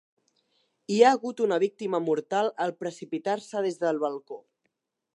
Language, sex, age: Catalan, male, 19-29